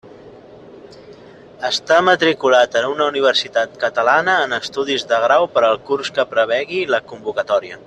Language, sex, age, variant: Catalan, male, 30-39, Central